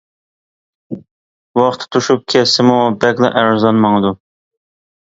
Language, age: Uyghur, 30-39